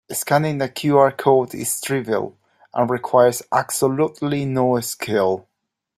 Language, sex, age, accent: English, male, 30-39, Irish English